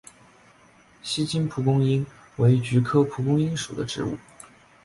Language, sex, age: Chinese, male, 19-29